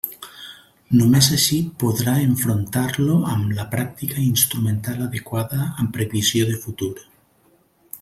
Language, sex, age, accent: Catalan, male, 40-49, valencià